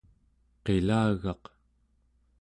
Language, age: Central Yupik, 30-39